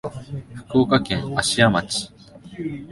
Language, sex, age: Japanese, male, 19-29